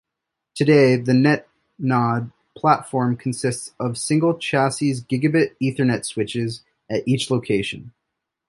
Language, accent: English, United States English